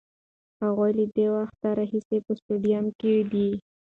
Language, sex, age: Pashto, female, 19-29